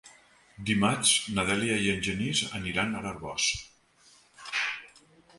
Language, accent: Catalan, septentrional; valencià